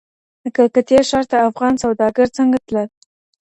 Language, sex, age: Pashto, female, under 19